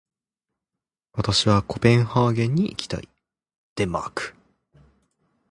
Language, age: Japanese, 19-29